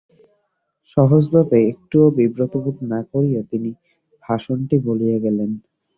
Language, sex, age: Bengali, male, under 19